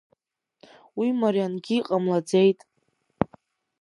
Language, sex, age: Abkhazian, female, under 19